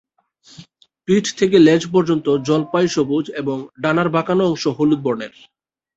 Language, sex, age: Bengali, male, 19-29